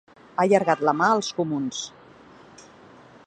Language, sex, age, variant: Catalan, female, 40-49, Central